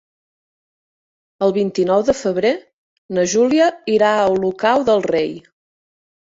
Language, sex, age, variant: Catalan, female, 30-39, Central